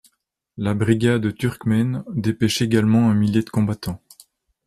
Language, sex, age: French, male, 30-39